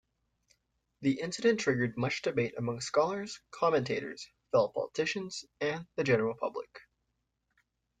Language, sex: English, male